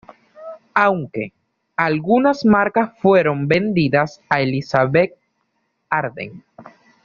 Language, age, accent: Spanish, 50-59, Caribe: Cuba, Venezuela, Puerto Rico, República Dominicana, Panamá, Colombia caribeña, México caribeño, Costa del golfo de México